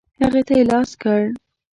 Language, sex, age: Pashto, female, under 19